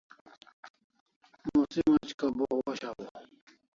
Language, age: Kalasha, 40-49